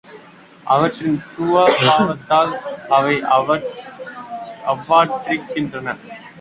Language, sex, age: Tamil, male, 19-29